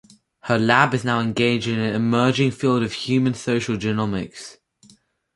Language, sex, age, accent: English, male, under 19, England English